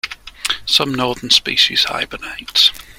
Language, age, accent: English, 19-29, England English